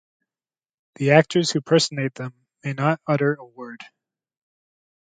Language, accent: English, United States English